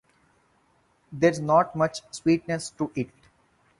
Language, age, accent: English, 19-29, India and South Asia (India, Pakistan, Sri Lanka)